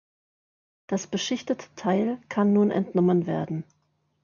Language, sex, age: German, female, 30-39